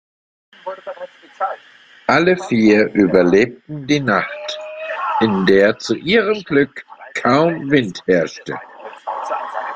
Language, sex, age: German, male, 40-49